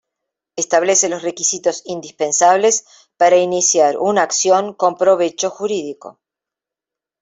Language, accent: Spanish, Rioplatense: Argentina, Uruguay, este de Bolivia, Paraguay